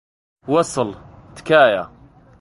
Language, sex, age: Central Kurdish, male, 30-39